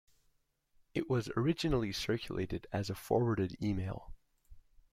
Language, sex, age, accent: English, male, 19-29, Canadian English